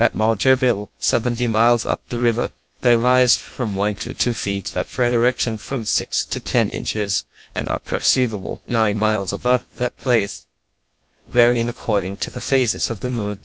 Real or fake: fake